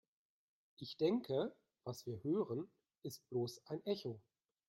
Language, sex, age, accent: German, male, 40-49, Deutschland Deutsch